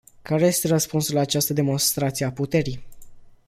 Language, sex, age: Romanian, male, under 19